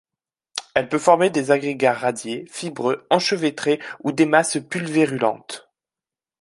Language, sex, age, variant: French, male, 19-29, Français de métropole